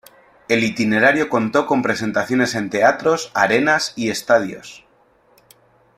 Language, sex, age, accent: Spanish, male, 30-39, España: Centro-Sur peninsular (Madrid, Toledo, Castilla-La Mancha)